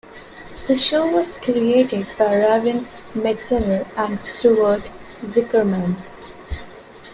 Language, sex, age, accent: English, female, 19-29, India and South Asia (India, Pakistan, Sri Lanka)